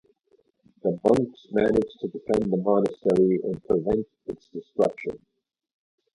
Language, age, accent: English, 40-49, United States English